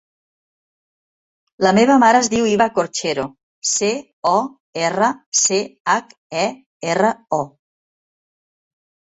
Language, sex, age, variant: Catalan, female, 50-59, Central